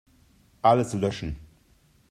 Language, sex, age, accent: German, male, 40-49, Deutschland Deutsch